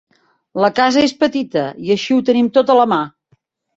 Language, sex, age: Catalan, female, 60-69